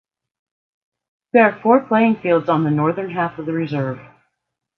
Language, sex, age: English, female, 50-59